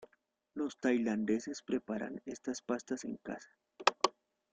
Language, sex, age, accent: Spanish, male, 30-39, Andino-Pacífico: Colombia, Perú, Ecuador, oeste de Bolivia y Venezuela andina